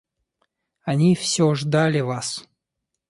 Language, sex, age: Russian, male, 30-39